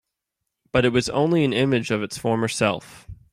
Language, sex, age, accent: English, male, 19-29, United States English